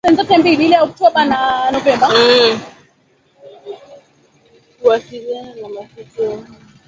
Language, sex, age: Swahili, female, 19-29